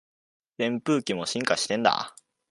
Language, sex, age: Japanese, male, 19-29